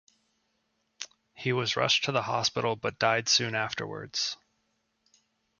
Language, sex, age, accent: English, male, 30-39, United States English